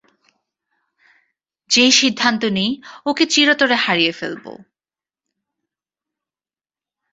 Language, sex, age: Bengali, female, 19-29